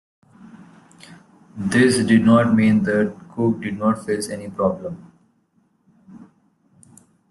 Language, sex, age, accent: English, male, 19-29, India and South Asia (India, Pakistan, Sri Lanka)